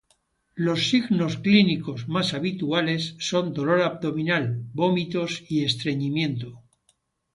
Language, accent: Spanish, España: Centro-Sur peninsular (Madrid, Toledo, Castilla-La Mancha)